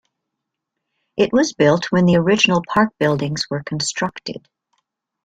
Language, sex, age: English, female, 60-69